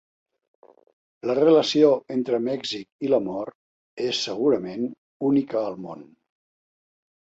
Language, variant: Catalan, Central